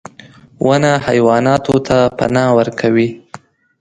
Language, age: Pashto, 19-29